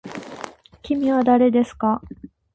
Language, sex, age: Japanese, female, 19-29